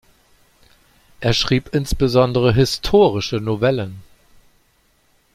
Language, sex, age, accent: German, male, 50-59, Deutschland Deutsch